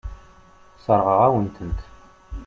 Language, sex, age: Kabyle, male, 19-29